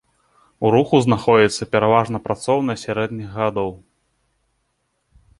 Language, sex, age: Belarusian, male, 19-29